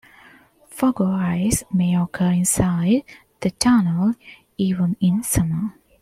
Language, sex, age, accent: English, female, 19-29, India and South Asia (India, Pakistan, Sri Lanka)